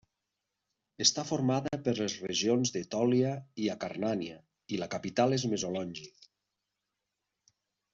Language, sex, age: Catalan, male, 40-49